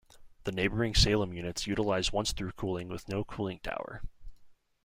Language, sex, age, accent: English, male, 19-29, United States English